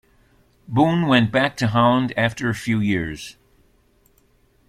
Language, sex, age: English, male, 60-69